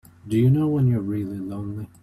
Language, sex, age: English, male, 19-29